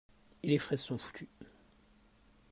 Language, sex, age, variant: French, male, 30-39, Français de métropole